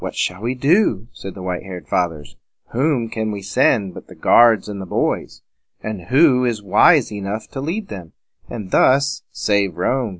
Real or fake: real